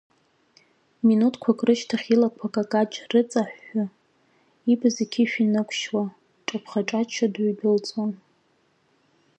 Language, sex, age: Abkhazian, female, 19-29